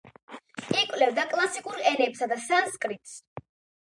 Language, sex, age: Georgian, female, under 19